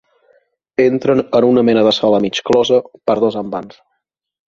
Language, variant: Catalan, Nord-Occidental